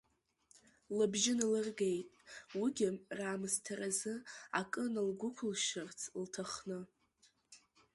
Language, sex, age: Abkhazian, female, under 19